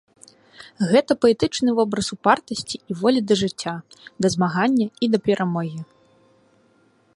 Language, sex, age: Belarusian, female, 19-29